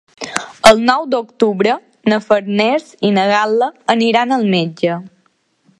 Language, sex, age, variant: Catalan, female, under 19, Balear